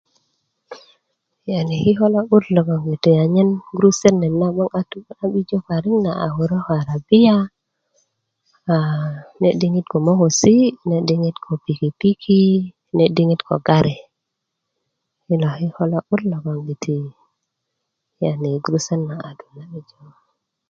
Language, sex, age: Kuku, female, 19-29